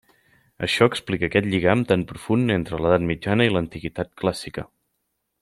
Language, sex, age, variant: Catalan, male, 30-39, Central